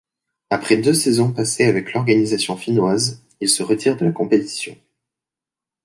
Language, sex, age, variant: French, male, 19-29, Français de métropole